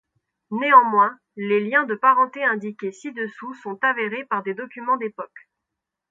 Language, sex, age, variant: French, female, 19-29, Français de métropole